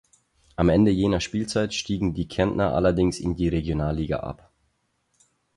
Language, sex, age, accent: German, male, 19-29, Österreichisches Deutsch